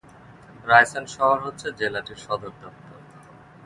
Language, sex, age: Bengali, male, 30-39